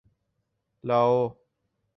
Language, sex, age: Urdu, male, 19-29